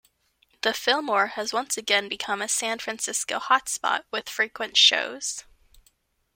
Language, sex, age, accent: English, female, 19-29, United States English